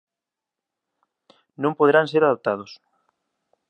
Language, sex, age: Galician, male, 30-39